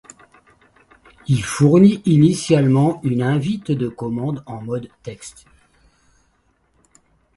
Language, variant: French, Français de métropole